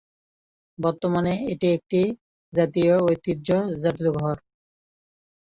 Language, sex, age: Bengali, male, 19-29